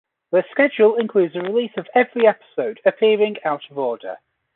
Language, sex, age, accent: English, male, 19-29, England English